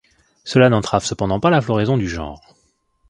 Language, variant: French, Français de métropole